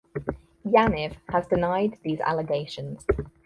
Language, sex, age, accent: English, female, 19-29, England English; New Zealand English